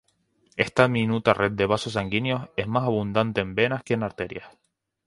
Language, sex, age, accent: Spanish, male, 19-29, España: Islas Canarias